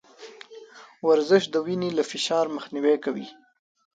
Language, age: Pashto, 19-29